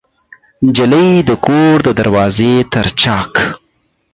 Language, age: Pashto, 19-29